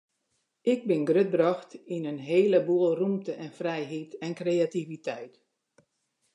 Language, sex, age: Western Frisian, female, 60-69